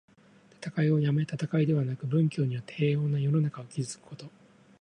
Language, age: Japanese, 40-49